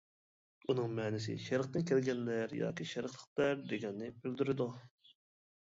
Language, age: Uyghur, 19-29